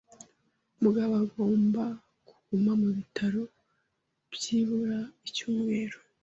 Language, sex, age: Kinyarwanda, female, 30-39